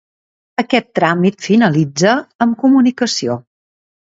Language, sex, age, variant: Catalan, female, 60-69, Central